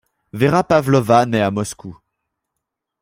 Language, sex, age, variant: French, male, under 19, Français de métropole